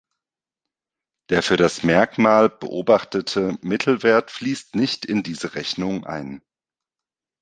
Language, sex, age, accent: German, male, 30-39, Deutschland Deutsch